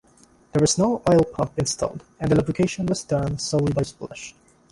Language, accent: English, Filipino